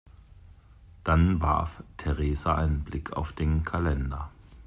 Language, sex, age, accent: German, male, 40-49, Deutschland Deutsch